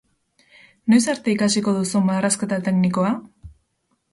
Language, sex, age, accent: Basque, female, 19-29, Erdialdekoa edo Nafarra (Gipuzkoa, Nafarroa)